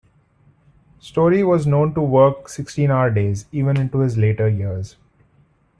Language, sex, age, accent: English, male, 30-39, India and South Asia (India, Pakistan, Sri Lanka)